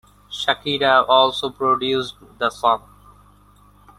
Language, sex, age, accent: English, male, 19-29, India and South Asia (India, Pakistan, Sri Lanka)